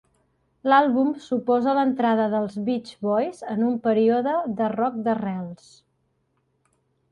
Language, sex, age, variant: Catalan, female, 40-49, Central